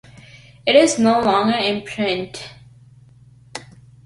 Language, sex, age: English, female, under 19